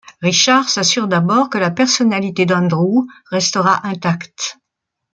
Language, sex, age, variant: French, female, 70-79, Français de métropole